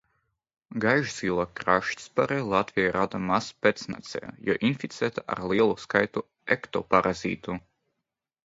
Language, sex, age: Latvian, male, 19-29